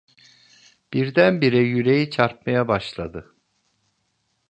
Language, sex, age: Turkish, male, 50-59